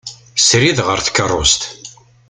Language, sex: Kabyle, male